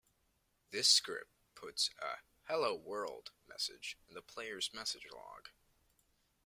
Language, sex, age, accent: English, male, under 19, United States English